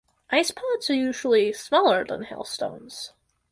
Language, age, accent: English, under 19, Canadian English